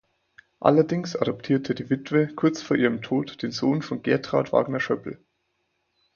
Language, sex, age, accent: German, male, 19-29, Deutschland Deutsch; Österreichisches Deutsch